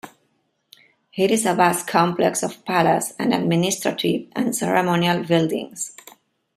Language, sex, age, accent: English, female, 40-49, United States English